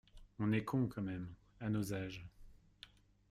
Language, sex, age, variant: French, male, 30-39, Français de métropole